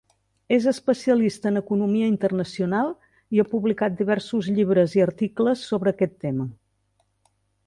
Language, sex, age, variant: Catalan, female, 60-69, Central